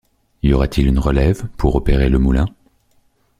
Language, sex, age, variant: French, male, 30-39, Français de métropole